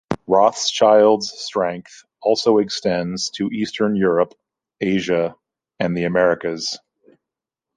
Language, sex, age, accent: English, male, 40-49, United States English